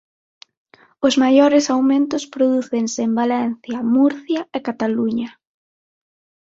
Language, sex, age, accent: Galician, female, 19-29, Atlántico (seseo e gheada); Normativo (estándar)